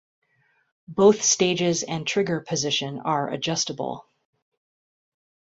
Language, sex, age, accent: English, female, 50-59, United States English